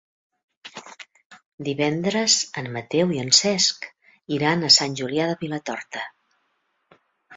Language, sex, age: Catalan, female, 60-69